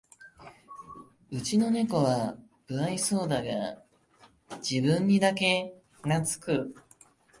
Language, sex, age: Japanese, male, 19-29